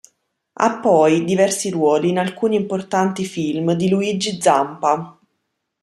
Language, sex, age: Italian, female, 19-29